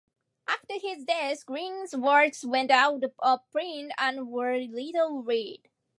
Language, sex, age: English, female, 19-29